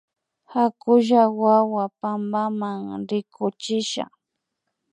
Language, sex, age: Imbabura Highland Quichua, female, 30-39